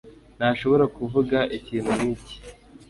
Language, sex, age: Kinyarwanda, male, 19-29